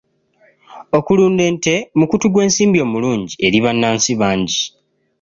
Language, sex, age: Ganda, male, 19-29